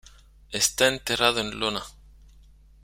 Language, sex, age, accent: Spanish, male, 40-49, España: Sur peninsular (Andalucia, Extremadura, Murcia)